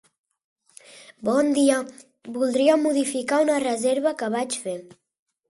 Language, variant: Catalan, Central